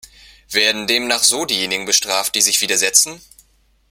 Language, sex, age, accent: German, male, 30-39, Deutschland Deutsch